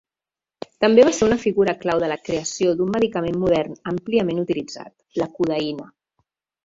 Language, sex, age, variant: Catalan, female, 50-59, Central